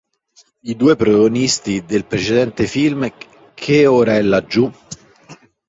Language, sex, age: Italian, male, 40-49